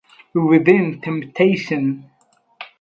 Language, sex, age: English, male, 19-29